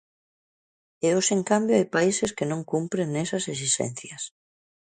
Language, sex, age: Galician, female, 40-49